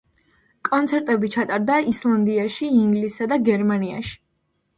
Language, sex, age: Georgian, female, under 19